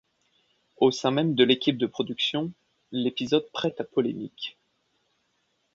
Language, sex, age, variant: French, male, 19-29, Français de métropole